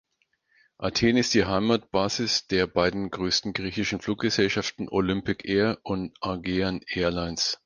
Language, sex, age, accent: German, male, 50-59, Deutschland Deutsch